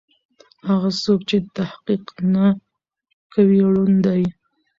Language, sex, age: Pashto, female, 19-29